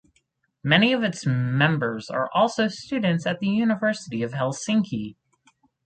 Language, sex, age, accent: English, male, under 19, United States English